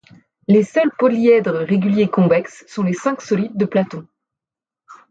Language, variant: French, Français de métropole